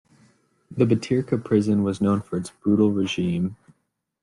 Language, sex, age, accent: English, male, 19-29, United States English